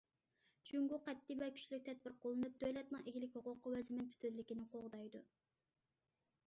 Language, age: Uyghur, 19-29